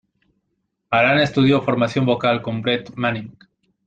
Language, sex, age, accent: Spanish, male, 19-29, Andino-Pacífico: Colombia, Perú, Ecuador, oeste de Bolivia y Venezuela andina